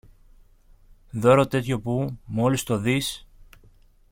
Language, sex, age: Greek, male, 30-39